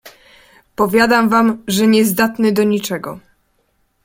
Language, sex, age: Polish, female, 19-29